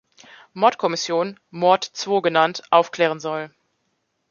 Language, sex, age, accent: German, female, 30-39, Deutschland Deutsch